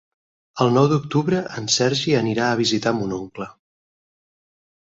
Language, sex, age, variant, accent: Catalan, male, 30-39, Central, Barcelona